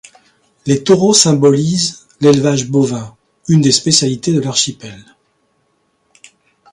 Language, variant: French, Français de métropole